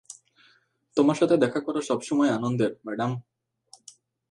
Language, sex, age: Bengali, male, 19-29